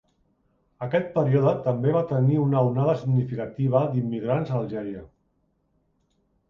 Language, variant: Catalan, Central